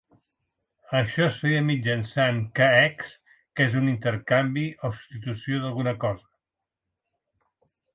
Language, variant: Catalan, Septentrional